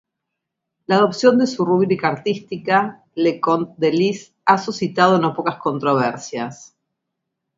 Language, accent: Spanish, Rioplatense: Argentina, Uruguay, este de Bolivia, Paraguay